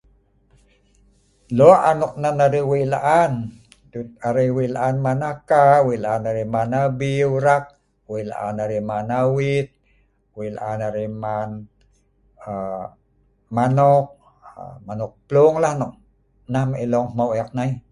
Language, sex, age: Sa'ban, male, 50-59